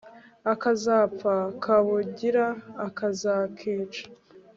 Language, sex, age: Kinyarwanda, female, under 19